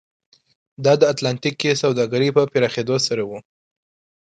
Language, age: Pashto, 19-29